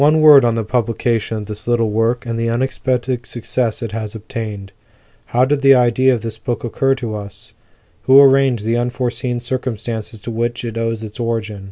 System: none